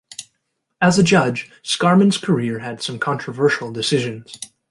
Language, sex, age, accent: English, male, 19-29, United States English